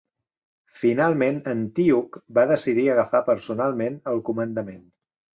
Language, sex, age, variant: Catalan, male, 50-59, Central